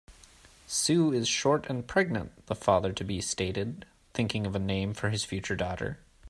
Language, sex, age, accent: English, male, 19-29, Canadian English